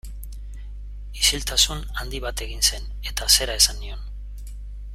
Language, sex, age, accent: Basque, male, 40-49, Mendebalekoa (Araba, Bizkaia, Gipuzkoako mendebaleko herri batzuk)